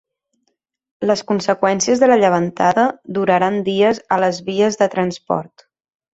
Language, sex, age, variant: Catalan, female, 19-29, Central